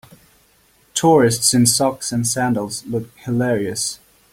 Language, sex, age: English, male, 30-39